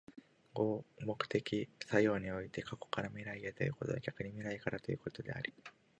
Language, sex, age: Japanese, male, 19-29